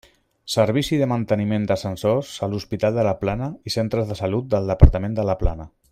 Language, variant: Catalan, Central